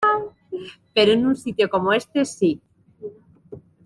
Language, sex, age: Spanish, female, 50-59